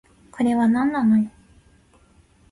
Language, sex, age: Japanese, female, 19-29